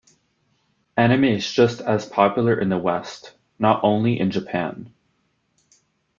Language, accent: English, United States English